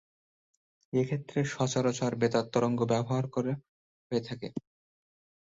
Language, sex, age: Bengali, male, 19-29